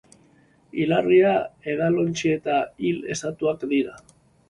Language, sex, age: Basque, male, 30-39